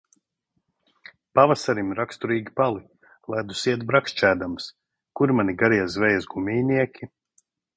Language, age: Latvian, 40-49